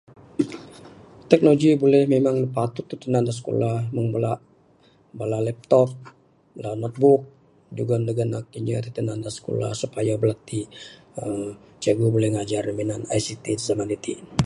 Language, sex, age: Bukar-Sadung Bidayuh, male, 60-69